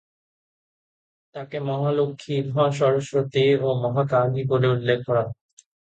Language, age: Bengali, 19-29